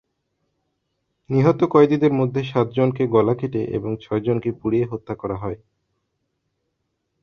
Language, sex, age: Bengali, male, 30-39